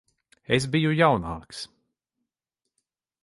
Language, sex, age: Latvian, male, 30-39